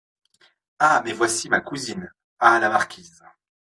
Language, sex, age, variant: French, male, 30-39, Français de métropole